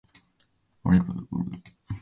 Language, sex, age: Japanese, male, 19-29